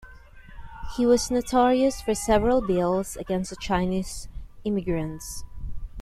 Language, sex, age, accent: English, female, 30-39, Filipino